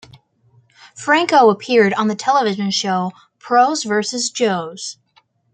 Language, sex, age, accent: English, female, under 19, United States English